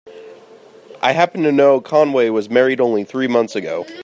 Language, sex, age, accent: English, male, 19-29, United States English